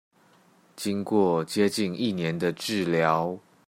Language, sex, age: Chinese, male, 19-29